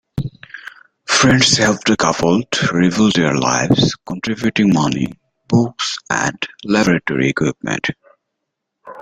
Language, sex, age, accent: English, male, 19-29, United States English